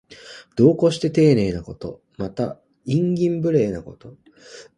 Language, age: Japanese, 19-29